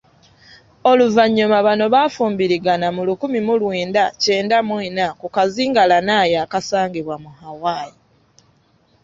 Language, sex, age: Ganda, female, 30-39